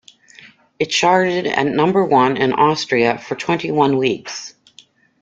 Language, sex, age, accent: English, female, 50-59, United States English